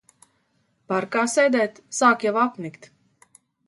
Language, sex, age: Latvian, female, 30-39